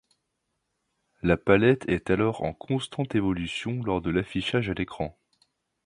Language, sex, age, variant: French, male, 19-29, Français de métropole